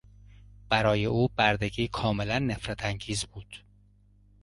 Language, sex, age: Persian, male, 50-59